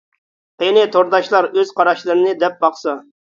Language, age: Uyghur, 40-49